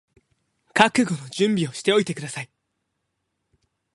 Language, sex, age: Japanese, male, 19-29